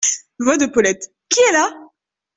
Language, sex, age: French, female, 19-29